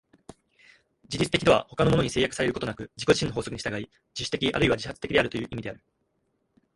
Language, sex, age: Japanese, male, 19-29